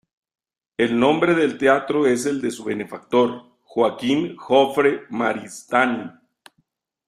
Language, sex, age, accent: Spanish, male, 50-59, México